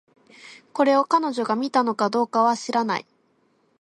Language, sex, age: Japanese, female, 19-29